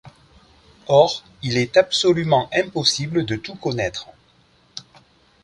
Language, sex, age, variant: French, male, 40-49, Français de métropole